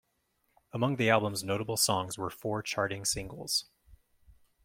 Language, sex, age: English, male, 30-39